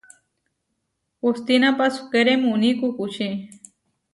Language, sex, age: Huarijio, female, 19-29